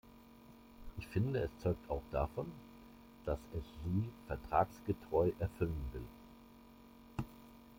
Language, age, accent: German, 50-59, Deutschland Deutsch